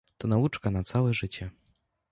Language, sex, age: Polish, male, 19-29